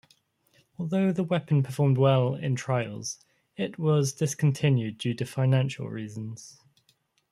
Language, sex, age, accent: English, male, 19-29, England English